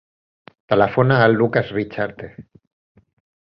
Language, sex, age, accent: Catalan, male, 40-49, Català central